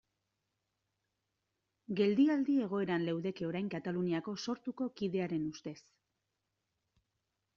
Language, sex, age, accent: Basque, female, 40-49, Mendebalekoa (Araba, Bizkaia, Gipuzkoako mendebaleko herri batzuk)